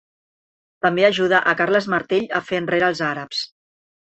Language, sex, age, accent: Catalan, female, 40-49, Barceloní